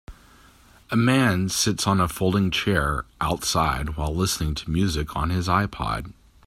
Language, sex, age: English, male, 40-49